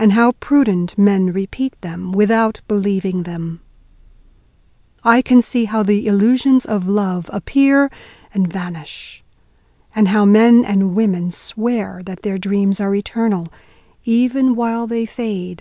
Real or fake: real